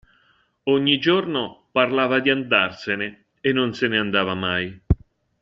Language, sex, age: Italian, male, 50-59